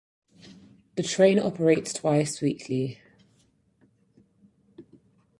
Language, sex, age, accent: English, female, 19-29, England English